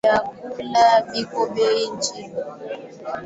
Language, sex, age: Swahili, female, 19-29